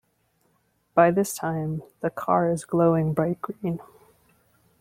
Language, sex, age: English, female, 30-39